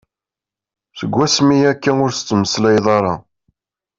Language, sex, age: Kabyle, male, 19-29